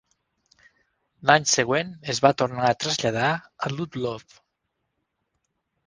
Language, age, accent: Catalan, 50-59, Tortosí